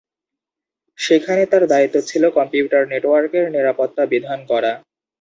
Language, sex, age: Bengali, male, 19-29